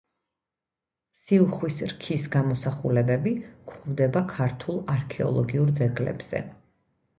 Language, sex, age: Georgian, female, 30-39